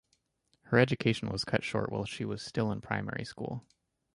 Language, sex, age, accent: English, male, 19-29, United States English